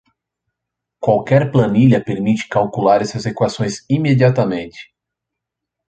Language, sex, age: Portuguese, male, 30-39